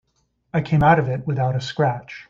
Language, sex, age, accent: English, male, 50-59, United States English